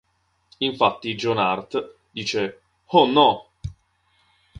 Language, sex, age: Italian, male, 19-29